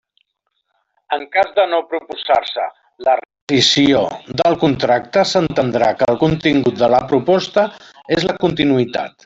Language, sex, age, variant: Catalan, male, 50-59, Nord-Occidental